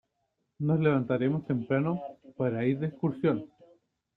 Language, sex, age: Spanish, male, 19-29